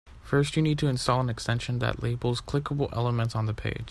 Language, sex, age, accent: English, male, 19-29, United States English